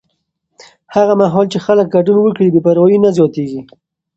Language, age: Pashto, 19-29